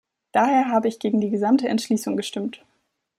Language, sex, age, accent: German, female, 19-29, Deutschland Deutsch